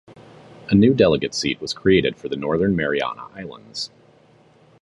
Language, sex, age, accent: English, male, 30-39, United States English